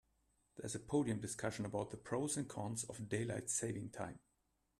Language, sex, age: English, male, 50-59